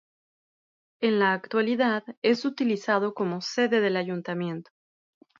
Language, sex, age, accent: Spanish, female, 30-39, México